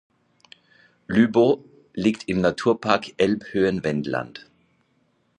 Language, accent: German, Österreichisches Deutsch